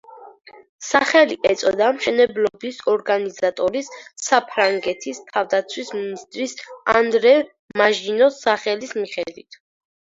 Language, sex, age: Georgian, female, under 19